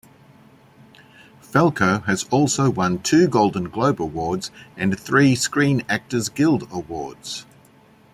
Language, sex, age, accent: English, male, 50-59, Australian English